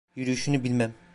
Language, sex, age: Turkish, male, 19-29